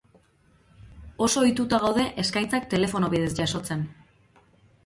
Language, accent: Basque, Erdialdekoa edo Nafarra (Gipuzkoa, Nafarroa)